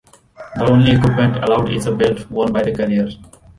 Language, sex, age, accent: English, male, 19-29, India and South Asia (India, Pakistan, Sri Lanka)